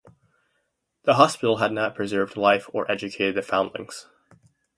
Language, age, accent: English, 19-29, United States English